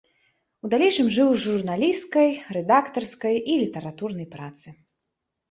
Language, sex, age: Belarusian, female, 19-29